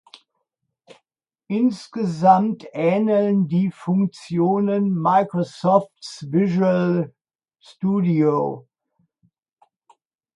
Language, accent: German, Deutschland Deutsch